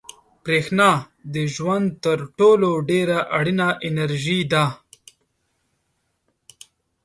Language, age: Pashto, 19-29